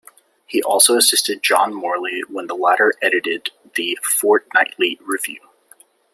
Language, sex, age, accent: English, male, 19-29, United States English